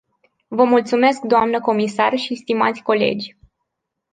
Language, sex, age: Romanian, female, 19-29